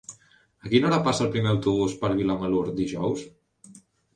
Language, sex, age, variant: Catalan, male, under 19, Central